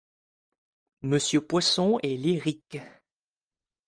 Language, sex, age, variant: French, male, 19-29, Français de métropole